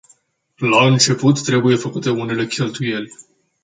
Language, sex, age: Romanian, male, 19-29